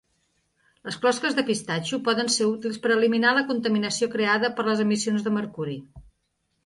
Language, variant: Catalan, Nord-Occidental